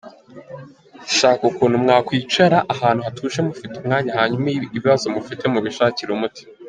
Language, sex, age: Kinyarwanda, male, 19-29